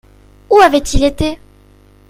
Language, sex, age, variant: French, female, under 19, Français de métropole